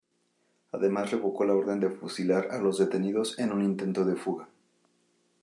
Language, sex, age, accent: Spanish, male, 40-49, México